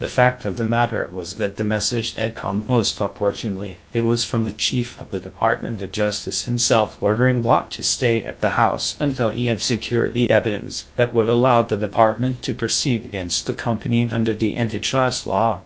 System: TTS, GlowTTS